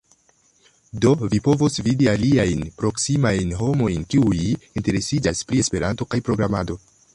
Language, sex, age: Esperanto, male, 19-29